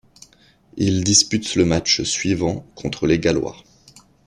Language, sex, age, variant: French, male, 30-39, Français de métropole